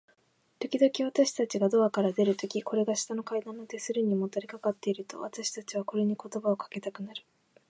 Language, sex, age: Japanese, female, 19-29